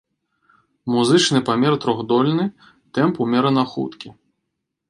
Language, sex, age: Belarusian, male, 30-39